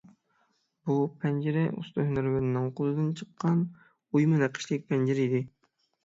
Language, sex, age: Uyghur, male, 19-29